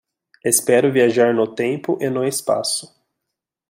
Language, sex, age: Portuguese, male, 19-29